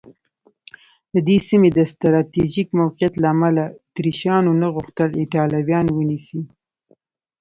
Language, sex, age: Pashto, female, 19-29